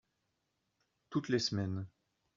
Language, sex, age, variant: French, male, 40-49, Français de métropole